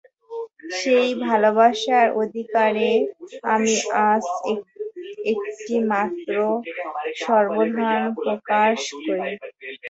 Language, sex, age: Bengali, female, 19-29